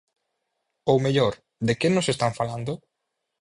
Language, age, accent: Galician, 19-29, Oriental (común en zona oriental)